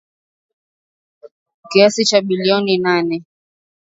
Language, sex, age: Swahili, female, 19-29